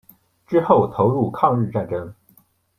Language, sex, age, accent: Chinese, male, 40-49, 出生地：山东省